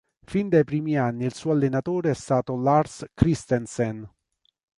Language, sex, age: Italian, male, 40-49